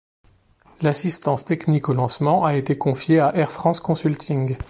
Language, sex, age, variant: French, male, 30-39, Français de métropole